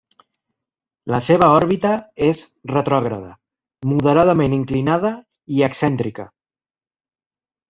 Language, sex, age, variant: Catalan, male, 40-49, Central